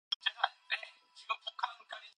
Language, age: Korean, 19-29